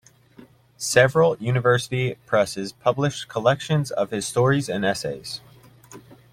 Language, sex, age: English, male, 19-29